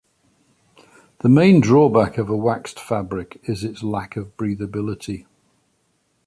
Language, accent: English, England English